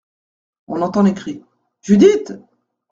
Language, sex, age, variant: French, female, 40-49, Français de métropole